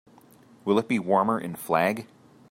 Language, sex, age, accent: English, male, 30-39, Canadian English